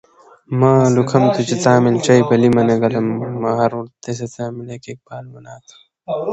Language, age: Indus Kohistani, 19-29